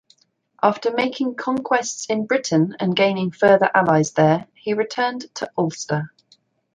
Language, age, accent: English, 30-39, England English